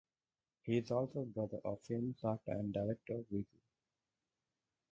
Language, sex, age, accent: English, male, 19-29, India and South Asia (India, Pakistan, Sri Lanka)